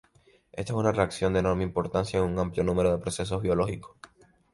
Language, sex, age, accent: Spanish, male, 19-29, España: Islas Canarias